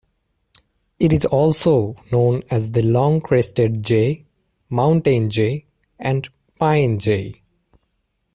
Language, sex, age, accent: English, male, 19-29, United States English